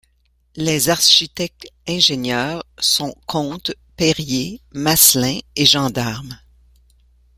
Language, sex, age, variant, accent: French, female, 50-59, Français d'Amérique du Nord, Français du Canada